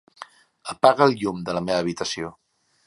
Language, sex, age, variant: Catalan, male, 50-59, Central